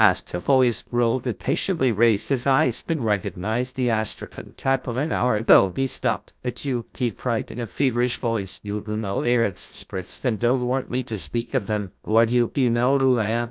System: TTS, GlowTTS